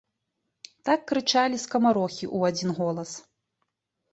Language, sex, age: Belarusian, female, 19-29